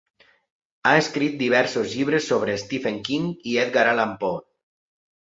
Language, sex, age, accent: Catalan, male, 30-39, valencià